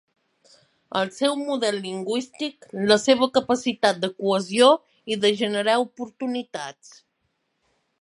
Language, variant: Catalan, Balear